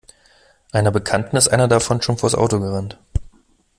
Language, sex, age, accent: German, male, 30-39, Deutschland Deutsch